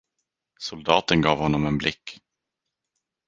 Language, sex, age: Swedish, male, 19-29